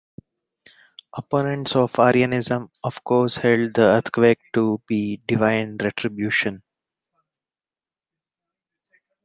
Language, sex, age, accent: English, male, 30-39, India and South Asia (India, Pakistan, Sri Lanka)